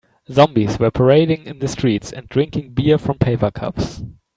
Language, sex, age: English, male, 19-29